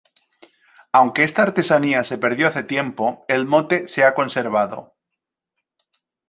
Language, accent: Spanish, España: Norte peninsular (Asturias, Castilla y León, Cantabria, País Vasco, Navarra, Aragón, La Rioja, Guadalajara, Cuenca)